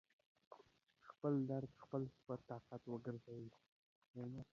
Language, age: Pashto, under 19